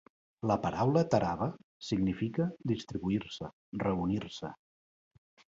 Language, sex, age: Catalan, male, 50-59